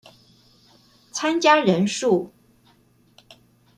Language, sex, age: Chinese, female, 60-69